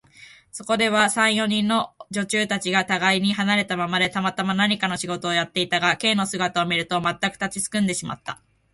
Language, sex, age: Japanese, female, 19-29